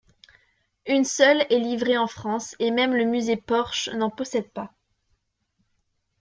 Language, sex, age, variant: French, female, under 19, Français de métropole